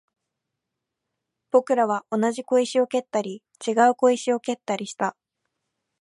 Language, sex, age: Japanese, female, 19-29